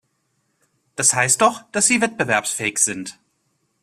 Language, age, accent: German, 19-29, Deutschland Deutsch